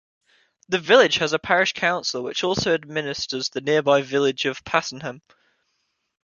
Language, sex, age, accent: English, male, 19-29, England English